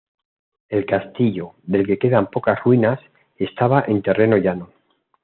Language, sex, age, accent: Spanish, male, 50-59, España: Centro-Sur peninsular (Madrid, Toledo, Castilla-La Mancha)